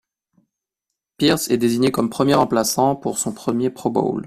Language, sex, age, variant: French, male, 30-39, Français de métropole